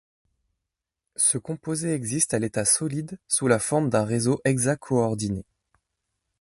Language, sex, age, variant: French, male, 30-39, Français de métropole